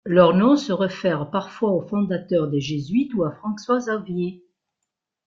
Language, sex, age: French, female, 60-69